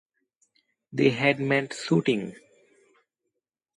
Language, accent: English, United States English